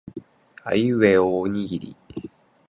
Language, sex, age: Japanese, male, 19-29